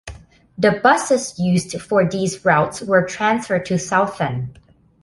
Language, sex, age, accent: English, female, 19-29, United States English